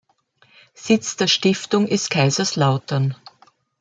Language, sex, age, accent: German, female, 70-79, Österreichisches Deutsch